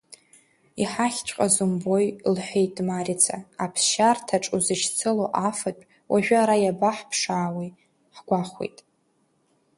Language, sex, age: Abkhazian, female, under 19